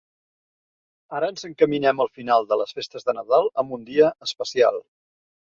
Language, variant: Catalan, Central